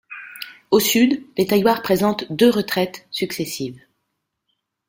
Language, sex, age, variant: French, female, 50-59, Français de métropole